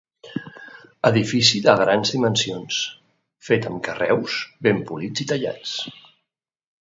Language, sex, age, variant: Catalan, male, 30-39, Central